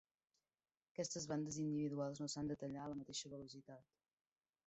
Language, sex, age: Catalan, female, 30-39